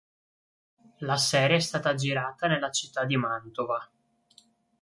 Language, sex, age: Italian, male, 19-29